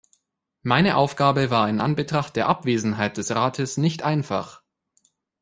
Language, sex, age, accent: German, male, 19-29, Deutschland Deutsch